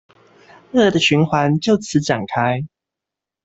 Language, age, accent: Chinese, 19-29, 出生地：臺北市